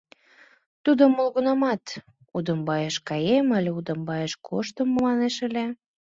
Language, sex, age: Mari, female, under 19